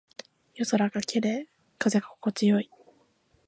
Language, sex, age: Japanese, female, 19-29